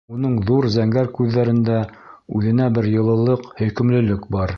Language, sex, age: Bashkir, male, 60-69